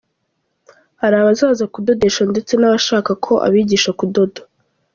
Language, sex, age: Kinyarwanda, female, under 19